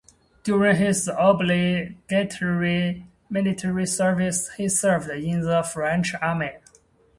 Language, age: English, 30-39